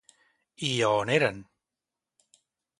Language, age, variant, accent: Catalan, 50-59, Central, central